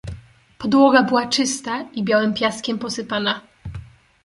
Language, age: Polish, 19-29